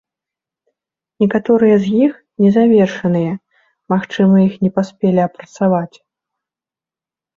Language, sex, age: Belarusian, female, 19-29